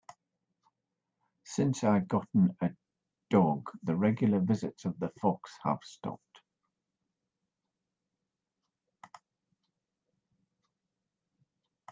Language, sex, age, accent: English, male, 60-69, England English